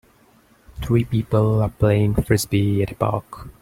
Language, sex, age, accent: English, male, 19-29, India and South Asia (India, Pakistan, Sri Lanka)